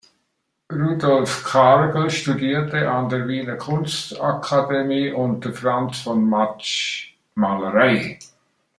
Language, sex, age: German, male, 60-69